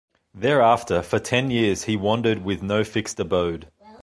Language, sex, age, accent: English, male, 30-39, Australian English